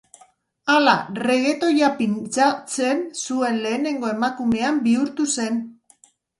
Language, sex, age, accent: Basque, female, 60-69, Mendebalekoa (Araba, Bizkaia, Gipuzkoako mendebaleko herri batzuk)